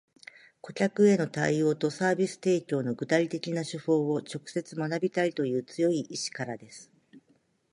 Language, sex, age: Japanese, female, 50-59